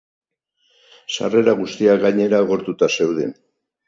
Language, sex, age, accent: Basque, male, 70-79, Mendebalekoa (Araba, Bizkaia, Gipuzkoako mendebaleko herri batzuk)